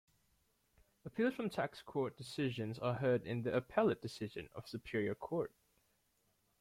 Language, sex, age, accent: English, male, 19-29, Australian English